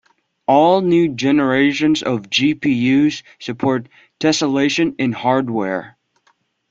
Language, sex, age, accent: English, male, 19-29, United States English